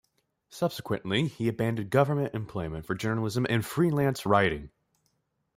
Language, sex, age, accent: English, male, 19-29, United States English